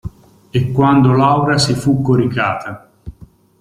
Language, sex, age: Italian, male, 40-49